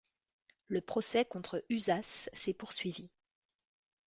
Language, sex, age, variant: French, female, 19-29, Français de métropole